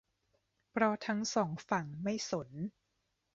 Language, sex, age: Thai, female, 30-39